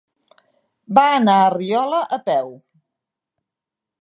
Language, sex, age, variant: Catalan, female, 50-59, Central